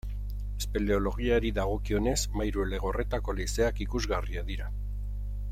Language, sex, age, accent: Basque, male, 50-59, Erdialdekoa edo Nafarra (Gipuzkoa, Nafarroa)